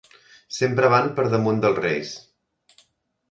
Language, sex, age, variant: Catalan, male, 19-29, Central